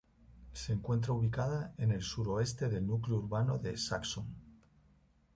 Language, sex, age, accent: Spanish, male, 40-49, España: Centro-Sur peninsular (Madrid, Toledo, Castilla-La Mancha)